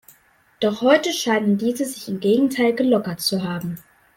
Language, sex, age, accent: German, male, under 19, Deutschland Deutsch